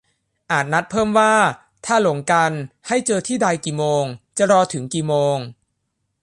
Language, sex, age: Thai, male, under 19